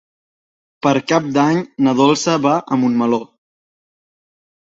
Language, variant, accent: Catalan, Central, central